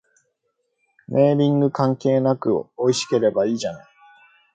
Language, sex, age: Japanese, male, 19-29